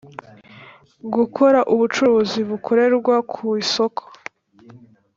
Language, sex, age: Kinyarwanda, female, under 19